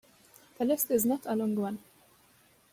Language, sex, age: English, female, 19-29